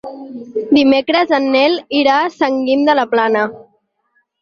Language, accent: Catalan, nord-oriental